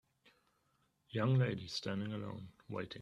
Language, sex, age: English, male, 19-29